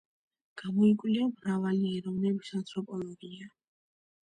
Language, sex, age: Georgian, female, under 19